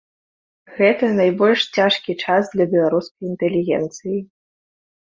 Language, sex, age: Belarusian, female, under 19